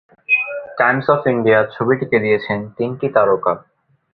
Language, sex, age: Bengali, male, 19-29